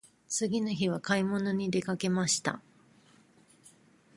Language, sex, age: Japanese, female, 50-59